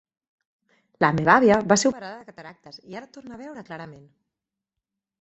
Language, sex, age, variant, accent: Catalan, female, 40-49, Central, Barcelonès